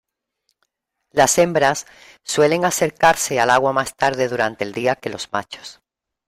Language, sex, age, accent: Spanish, female, 50-59, España: Sur peninsular (Andalucia, Extremadura, Murcia)